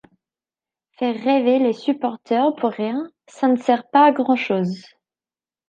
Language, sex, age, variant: French, female, 19-29, Français de métropole